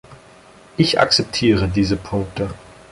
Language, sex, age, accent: German, male, under 19, Deutschland Deutsch